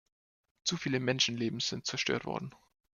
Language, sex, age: German, male, 19-29